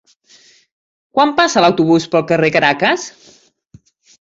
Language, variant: Catalan, Central